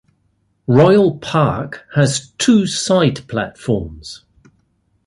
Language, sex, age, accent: English, male, 60-69, England English